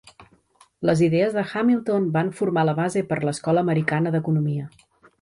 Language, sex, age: Catalan, female, 50-59